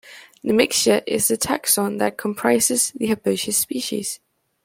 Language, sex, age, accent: English, female, under 19, England English